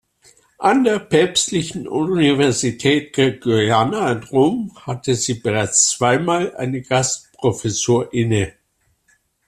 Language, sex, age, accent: German, male, 60-69, Deutschland Deutsch